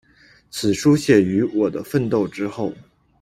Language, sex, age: Chinese, male, 19-29